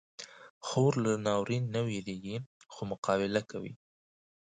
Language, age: Pashto, 19-29